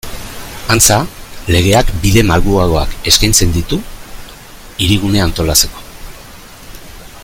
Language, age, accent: Basque, 50-59, Erdialdekoa edo Nafarra (Gipuzkoa, Nafarroa)